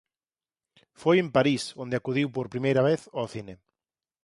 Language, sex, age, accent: Galician, male, 40-49, Normativo (estándar)